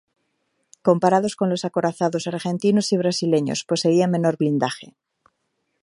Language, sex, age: Spanish, female, 30-39